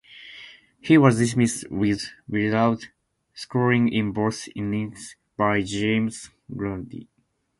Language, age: English, 19-29